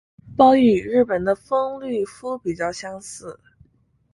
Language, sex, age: Chinese, female, 19-29